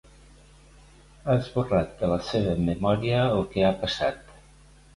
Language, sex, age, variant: Catalan, male, 60-69, Nord-Occidental